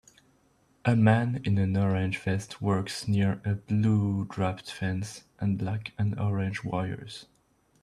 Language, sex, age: English, male, 19-29